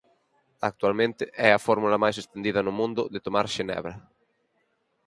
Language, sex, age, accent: Galician, male, 19-29, Normativo (estándar)